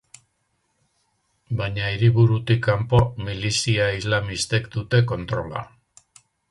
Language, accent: Basque, Mendebalekoa (Araba, Bizkaia, Gipuzkoako mendebaleko herri batzuk)